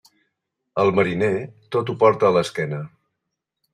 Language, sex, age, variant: Catalan, male, 60-69, Central